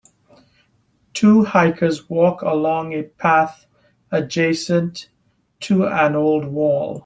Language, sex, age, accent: English, male, 40-49, Canadian English